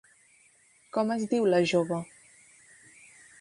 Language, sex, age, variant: Catalan, female, 19-29, Central